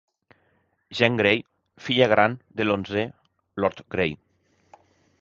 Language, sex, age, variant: Catalan, male, 30-39, Central